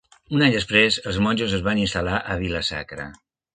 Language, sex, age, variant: Catalan, male, 60-69, Nord-Occidental